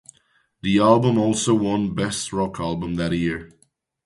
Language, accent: English, United States English